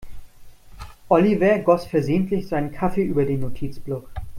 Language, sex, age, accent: German, male, 30-39, Deutschland Deutsch